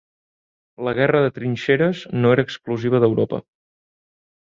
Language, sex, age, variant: Catalan, male, 19-29, Central